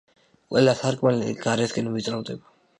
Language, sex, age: Georgian, male, under 19